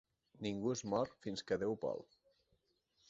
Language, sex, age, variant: Catalan, male, 30-39, Central